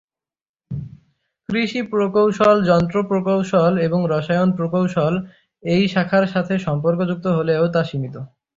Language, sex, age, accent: Bengali, male, under 19, চলিত